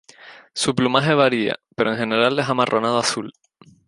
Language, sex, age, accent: Spanish, male, 19-29, España: Islas Canarias